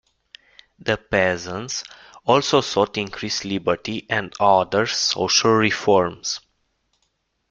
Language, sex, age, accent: English, male, 19-29, United States English